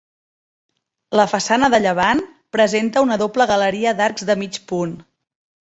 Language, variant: Catalan, Central